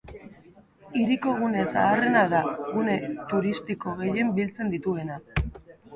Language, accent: Basque, Erdialdekoa edo Nafarra (Gipuzkoa, Nafarroa)